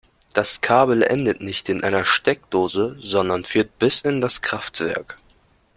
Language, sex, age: German, male, 19-29